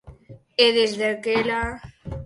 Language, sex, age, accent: Galician, female, under 19, Normativo (estándar)